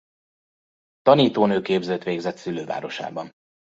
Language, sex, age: Hungarian, male, 30-39